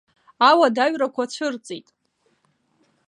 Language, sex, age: Abkhazian, female, 19-29